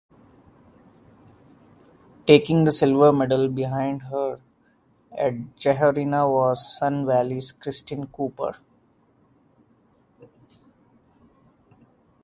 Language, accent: English, India and South Asia (India, Pakistan, Sri Lanka)